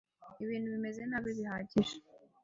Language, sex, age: Kinyarwanda, female, 19-29